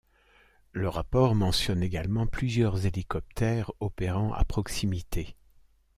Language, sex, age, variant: French, male, 60-69, Français de métropole